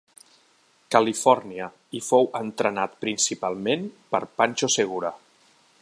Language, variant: Catalan, Central